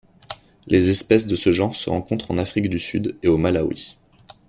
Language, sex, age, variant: French, male, 30-39, Français de métropole